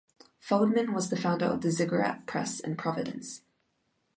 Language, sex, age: English, female, 19-29